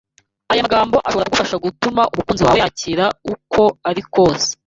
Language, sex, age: Kinyarwanda, female, 19-29